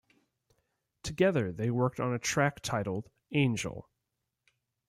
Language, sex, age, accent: English, male, 19-29, United States English